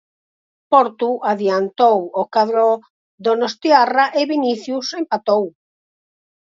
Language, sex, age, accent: Galician, female, 50-59, Normativo (estándar)